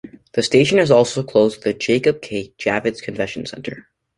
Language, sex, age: English, male, under 19